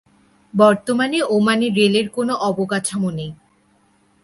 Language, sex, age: Bengali, female, 19-29